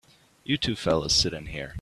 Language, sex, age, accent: English, male, 19-29, Canadian English